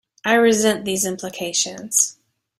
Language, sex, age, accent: English, female, 50-59, United States English